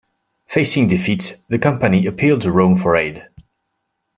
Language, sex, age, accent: English, male, 19-29, United States English